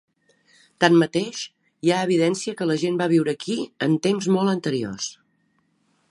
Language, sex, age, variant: Catalan, female, 50-59, Nord-Occidental